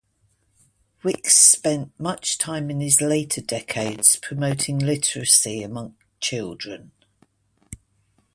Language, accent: English, England English